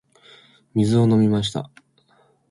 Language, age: Japanese, 19-29